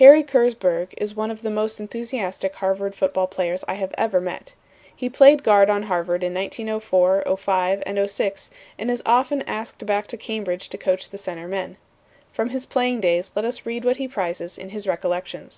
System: none